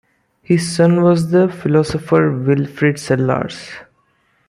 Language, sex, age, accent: English, male, 19-29, India and South Asia (India, Pakistan, Sri Lanka)